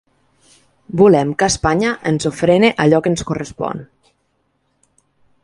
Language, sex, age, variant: Catalan, female, 19-29, Central